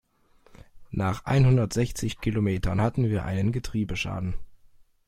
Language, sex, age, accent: German, male, under 19, Deutschland Deutsch